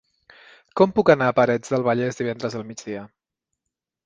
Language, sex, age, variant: Catalan, male, 30-39, Central